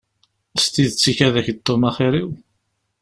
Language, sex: Kabyle, male